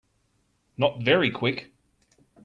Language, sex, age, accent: English, male, 30-39, Australian English